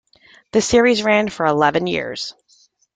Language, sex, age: English, female, 40-49